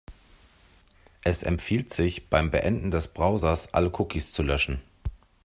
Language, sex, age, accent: German, male, 40-49, Deutschland Deutsch